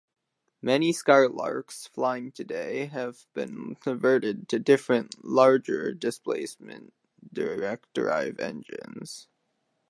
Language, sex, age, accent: English, male, under 19, United States English